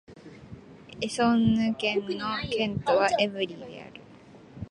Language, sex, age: Japanese, female, 19-29